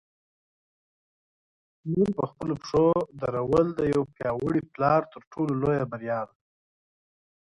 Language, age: Pashto, 19-29